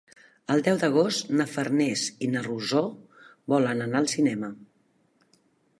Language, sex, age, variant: Catalan, female, 50-59, Central